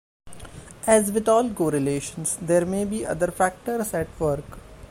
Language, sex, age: English, male, 19-29